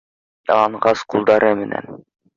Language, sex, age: Bashkir, male, under 19